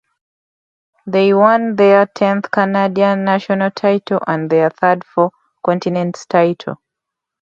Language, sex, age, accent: English, female, 19-29, England English